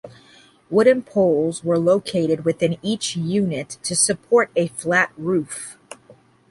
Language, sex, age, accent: English, female, 40-49, United States English